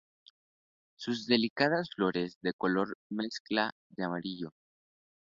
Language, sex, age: Spanish, male, 19-29